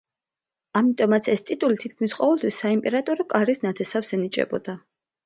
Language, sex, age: Georgian, female, 30-39